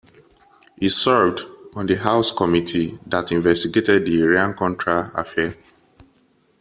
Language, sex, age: English, male, 30-39